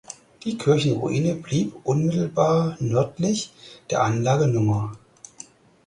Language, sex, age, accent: German, male, 30-39, Deutschland Deutsch